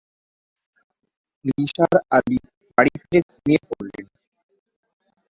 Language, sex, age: Bengali, male, 19-29